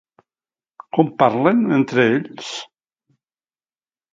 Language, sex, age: Catalan, male, 60-69